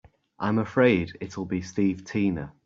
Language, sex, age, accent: English, male, 30-39, England English